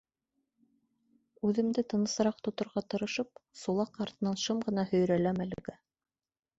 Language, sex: Bashkir, female